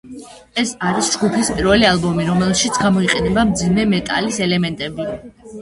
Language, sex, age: Georgian, female, under 19